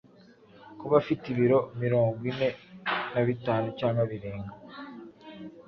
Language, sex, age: Kinyarwanda, male, 19-29